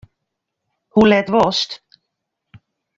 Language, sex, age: Western Frisian, female, 60-69